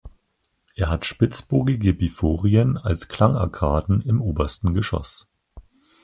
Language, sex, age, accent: German, male, 19-29, Deutschland Deutsch